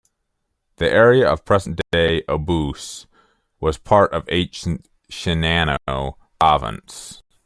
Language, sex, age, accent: English, male, 30-39, Canadian English